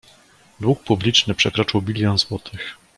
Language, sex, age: Polish, male, 40-49